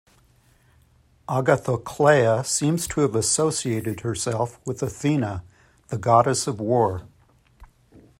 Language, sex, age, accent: English, male, 50-59, United States English